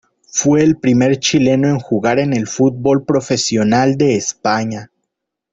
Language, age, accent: Spanish, 30-39, México